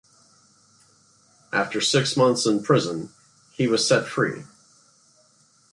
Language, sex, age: English, male, 50-59